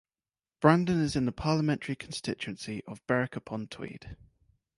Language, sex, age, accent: English, male, under 19, England English